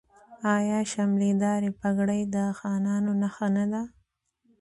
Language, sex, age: Pashto, female, 19-29